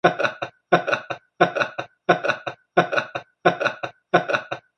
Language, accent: English, United States English